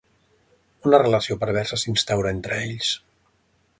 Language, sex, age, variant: Catalan, male, 50-59, Central